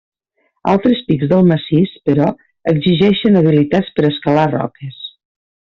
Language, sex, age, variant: Catalan, female, 50-59, Septentrional